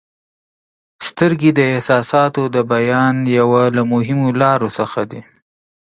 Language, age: Pashto, 19-29